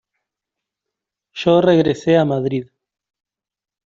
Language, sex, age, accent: Spanish, male, 30-39, Rioplatense: Argentina, Uruguay, este de Bolivia, Paraguay